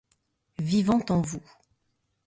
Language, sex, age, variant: French, female, 30-39, Français de métropole